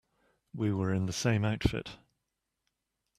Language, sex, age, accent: English, male, 50-59, England English